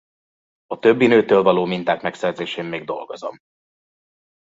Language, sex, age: Hungarian, male, 30-39